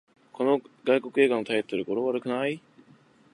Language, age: Japanese, under 19